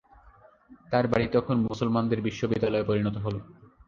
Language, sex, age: Bengali, male, 19-29